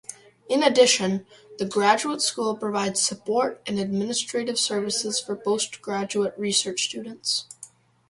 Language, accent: English, United States English